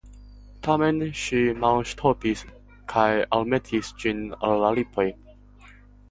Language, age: Esperanto, under 19